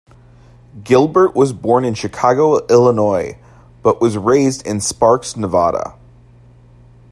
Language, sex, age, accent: English, male, 19-29, United States English